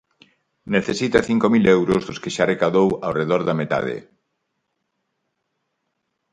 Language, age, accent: Galician, 50-59, Normativo (estándar)